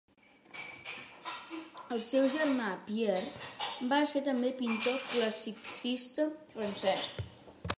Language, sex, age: Catalan, female, under 19